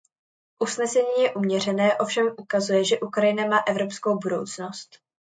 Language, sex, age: Czech, female, under 19